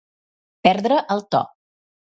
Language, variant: Catalan, Central